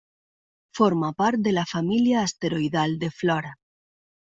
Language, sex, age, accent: Catalan, female, 40-49, valencià